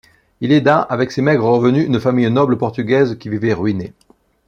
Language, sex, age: French, male, 40-49